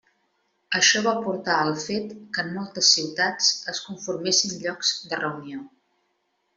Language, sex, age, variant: Catalan, female, 40-49, Central